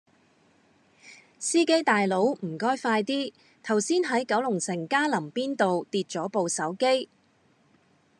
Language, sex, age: Cantonese, female, 30-39